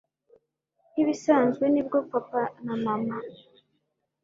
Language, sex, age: Kinyarwanda, female, 19-29